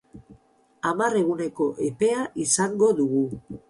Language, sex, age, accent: Basque, female, 40-49, Mendebalekoa (Araba, Bizkaia, Gipuzkoako mendebaleko herri batzuk)